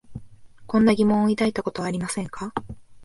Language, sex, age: Japanese, female, 19-29